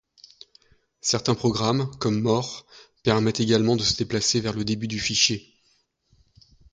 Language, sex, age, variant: French, male, 40-49, Français de métropole